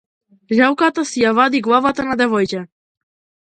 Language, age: Macedonian, 40-49